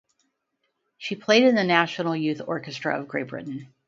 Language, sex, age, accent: English, female, 50-59, United States English; Midwestern